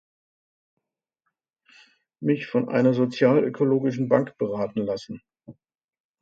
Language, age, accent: German, 60-69, Deutschland Deutsch